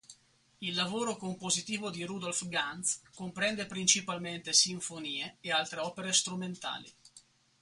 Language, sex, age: Italian, male, 40-49